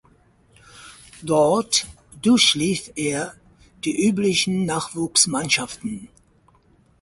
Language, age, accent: German, 50-59, Deutschland Deutsch